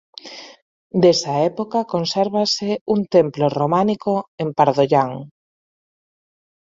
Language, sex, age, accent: Galician, female, 30-39, Normativo (estándar)